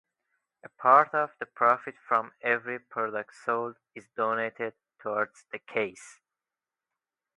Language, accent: English, United States English